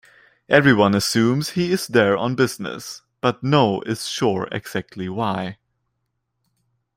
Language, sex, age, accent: English, male, 19-29, United States English